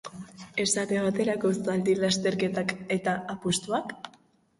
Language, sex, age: Basque, female, under 19